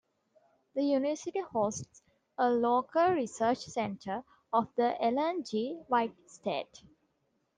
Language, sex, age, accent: English, female, 19-29, India and South Asia (India, Pakistan, Sri Lanka)